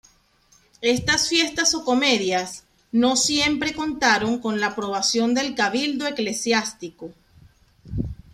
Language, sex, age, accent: Spanish, female, 40-49, Caribe: Cuba, Venezuela, Puerto Rico, República Dominicana, Panamá, Colombia caribeña, México caribeño, Costa del golfo de México